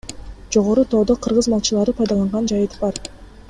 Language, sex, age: Kyrgyz, female, 19-29